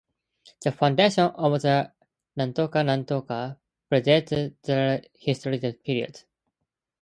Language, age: English, under 19